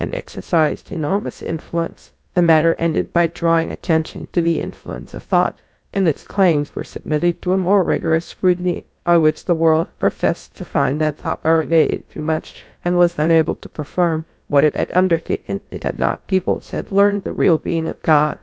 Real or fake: fake